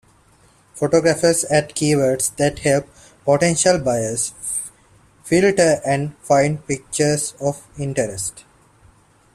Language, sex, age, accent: English, male, 19-29, India and South Asia (India, Pakistan, Sri Lanka)